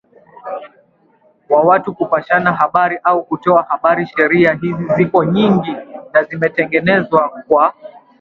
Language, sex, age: Swahili, male, 19-29